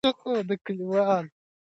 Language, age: Pashto, 19-29